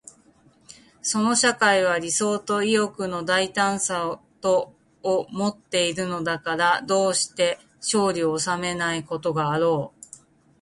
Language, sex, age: Japanese, female, 40-49